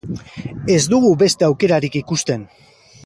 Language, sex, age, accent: Basque, male, 30-39, Mendebalekoa (Araba, Bizkaia, Gipuzkoako mendebaleko herri batzuk)